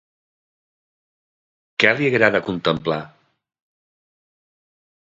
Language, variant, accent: Catalan, Septentrional, septentrional